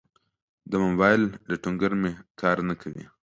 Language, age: Pashto, 19-29